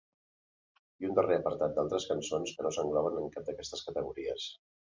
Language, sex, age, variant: Catalan, male, 50-59, Central